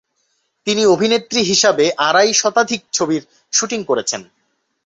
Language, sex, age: Bengali, male, 19-29